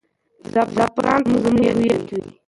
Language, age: Pashto, 19-29